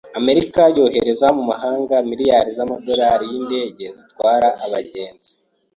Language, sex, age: Kinyarwanda, male, 19-29